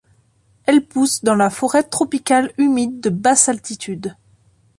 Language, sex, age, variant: French, female, 19-29, Français de métropole